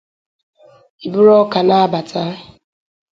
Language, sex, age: Igbo, female, under 19